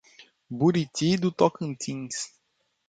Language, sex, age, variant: Portuguese, male, 30-39, Portuguese (Brasil)